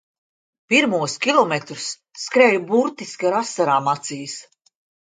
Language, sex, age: Latvian, female, 60-69